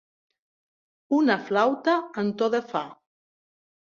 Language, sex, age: Catalan, female, 60-69